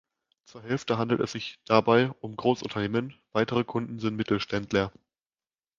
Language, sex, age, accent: German, male, 19-29, Deutschland Deutsch